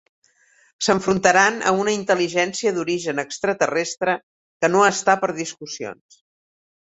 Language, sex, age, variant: Catalan, female, 60-69, Central